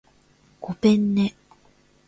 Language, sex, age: Japanese, female, 19-29